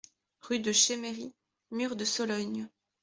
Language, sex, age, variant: French, female, 19-29, Français de métropole